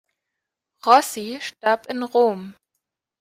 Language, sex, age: German, female, under 19